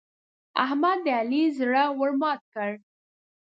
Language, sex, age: Pashto, female, 19-29